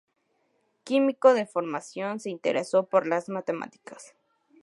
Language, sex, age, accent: Spanish, female, under 19, México